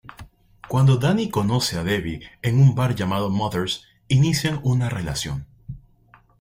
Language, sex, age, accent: Spanish, male, 19-29, Andino-Pacífico: Colombia, Perú, Ecuador, oeste de Bolivia y Venezuela andina